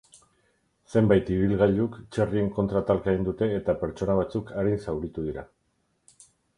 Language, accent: Basque, Erdialdekoa edo Nafarra (Gipuzkoa, Nafarroa)